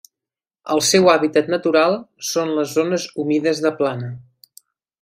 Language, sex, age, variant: Catalan, male, 19-29, Central